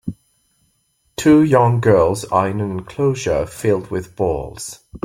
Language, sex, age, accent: English, male, 40-49, England English